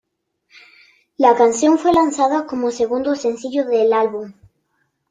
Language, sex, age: Spanish, female, under 19